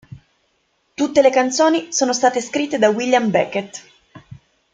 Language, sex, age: Italian, female, 19-29